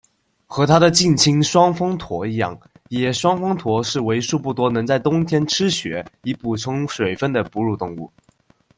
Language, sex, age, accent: Chinese, male, under 19, 出生地：江西省